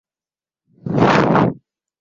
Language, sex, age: Swahili, male, 30-39